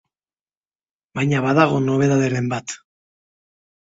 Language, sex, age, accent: Basque, male, 30-39, Mendebalekoa (Araba, Bizkaia, Gipuzkoako mendebaleko herri batzuk)